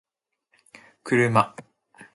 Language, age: Japanese, 19-29